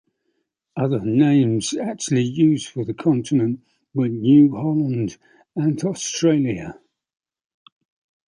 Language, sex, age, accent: English, male, 40-49, England English